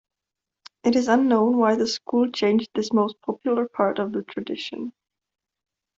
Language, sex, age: English, female, 19-29